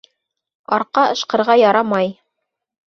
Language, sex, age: Bashkir, female, 30-39